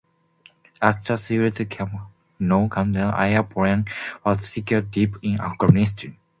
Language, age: English, 19-29